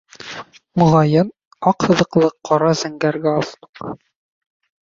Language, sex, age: Bashkir, male, 19-29